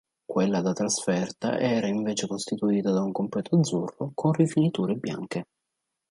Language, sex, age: Italian, male, 19-29